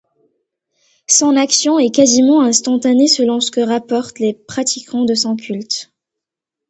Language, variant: French, Français du nord de l'Afrique